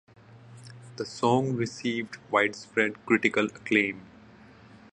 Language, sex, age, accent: English, male, 30-39, India and South Asia (India, Pakistan, Sri Lanka)